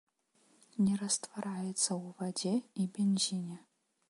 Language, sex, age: Belarusian, female, 19-29